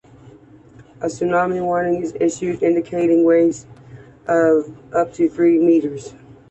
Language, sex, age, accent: English, female, 30-39, United States English